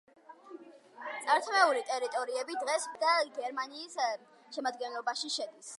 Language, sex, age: Georgian, female, under 19